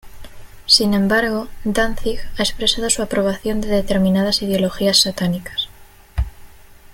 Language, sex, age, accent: Spanish, female, 19-29, España: Centro-Sur peninsular (Madrid, Toledo, Castilla-La Mancha)